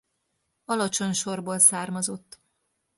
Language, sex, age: Hungarian, female, 40-49